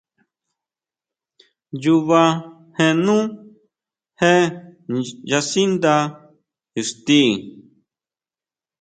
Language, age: Huautla Mazatec, 19-29